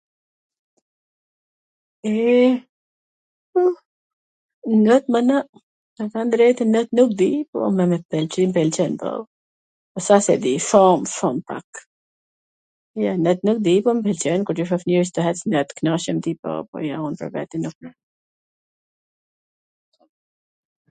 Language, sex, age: Gheg Albanian, female, 40-49